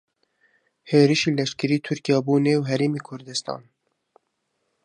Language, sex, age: Central Kurdish, male, 19-29